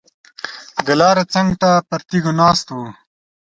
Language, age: Pashto, 30-39